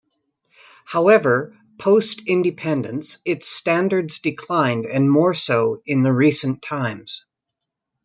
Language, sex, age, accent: English, female, 50-59, Canadian English